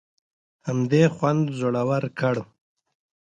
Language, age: Pashto, 30-39